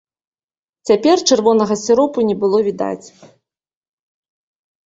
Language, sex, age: Belarusian, female, 30-39